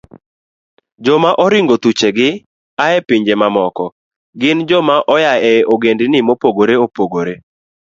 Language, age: Luo (Kenya and Tanzania), 19-29